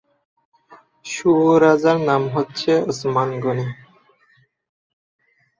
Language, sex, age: Bengali, male, 19-29